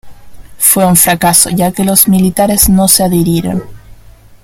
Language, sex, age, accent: Spanish, female, under 19, Chileno: Chile, Cuyo